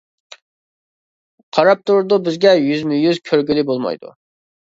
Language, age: Uyghur, 19-29